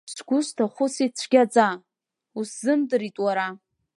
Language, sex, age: Abkhazian, female, under 19